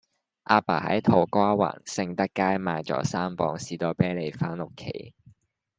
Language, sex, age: Cantonese, male, 19-29